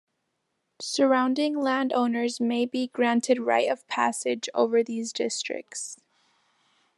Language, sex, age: English, female, under 19